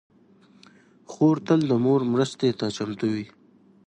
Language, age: Pashto, 19-29